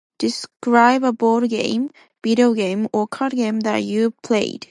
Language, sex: English, female